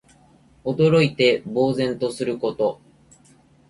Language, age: Japanese, 30-39